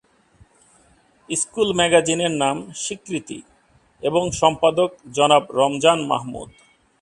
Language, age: Bengali, 40-49